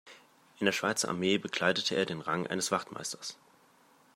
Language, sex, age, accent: German, male, 19-29, Deutschland Deutsch